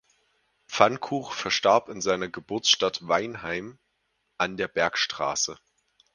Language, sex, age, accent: German, male, 19-29, Deutschland Deutsch